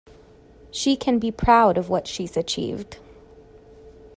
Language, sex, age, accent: English, female, 19-29, United States English